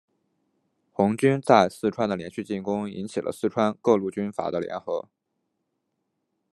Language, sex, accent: Chinese, male, 出生地：河南省